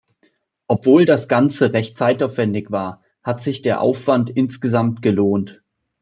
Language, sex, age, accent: German, male, 19-29, Deutschland Deutsch